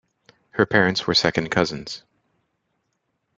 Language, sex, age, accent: English, male, 30-39, United States English